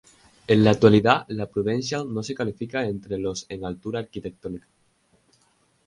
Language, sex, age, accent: Spanish, male, 19-29, España: Islas Canarias